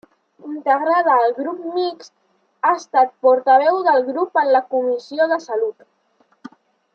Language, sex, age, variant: Catalan, male, under 19, Central